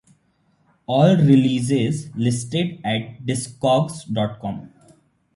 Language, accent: English, India and South Asia (India, Pakistan, Sri Lanka)